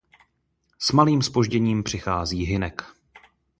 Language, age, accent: Czech, 19-29, pražský